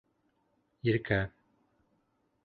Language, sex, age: Bashkir, male, 19-29